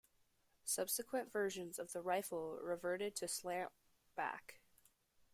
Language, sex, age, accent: English, female, under 19, United States English